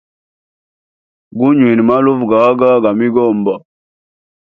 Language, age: Hemba, 30-39